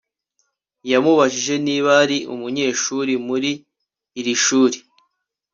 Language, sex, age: Kinyarwanda, male, 19-29